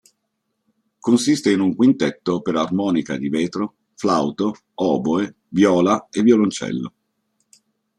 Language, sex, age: Italian, male, 50-59